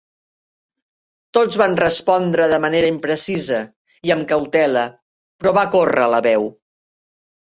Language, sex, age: Catalan, female, 60-69